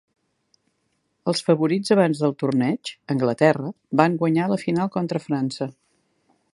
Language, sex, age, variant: Catalan, female, 60-69, Central